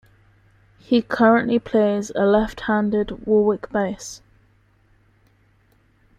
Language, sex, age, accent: English, female, 19-29, England English